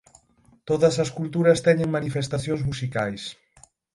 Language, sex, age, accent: Galician, male, 19-29, Atlántico (seseo e gheada); Normativo (estándar)